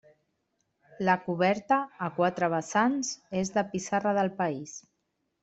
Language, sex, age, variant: Catalan, female, 40-49, Central